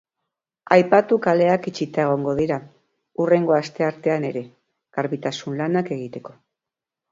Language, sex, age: Basque, female, 60-69